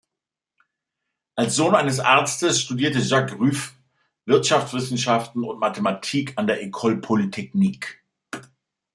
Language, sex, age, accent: German, male, 50-59, Deutschland Deutsch